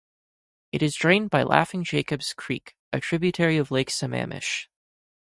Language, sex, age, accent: English, male, 19-29, United States English